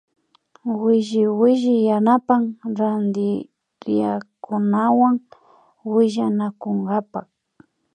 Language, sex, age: Imbabura Highland Quichua, female, under 19